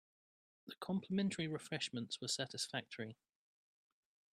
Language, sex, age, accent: English, male, 40-49, England English